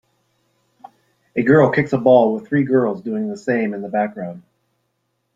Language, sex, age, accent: English, male, 40-49, United States English